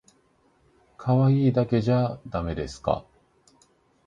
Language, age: Japanese, 19-29